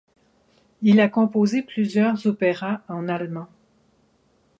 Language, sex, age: French, female, 50-59